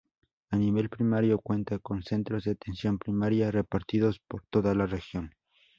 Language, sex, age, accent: Spanish, male, under 19, México